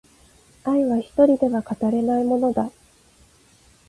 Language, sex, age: Japanese, female, 30-39